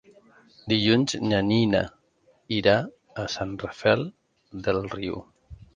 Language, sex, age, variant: Catalan, male, 40-49, Central